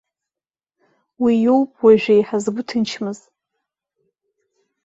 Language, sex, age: Abkhazian, female, 30-39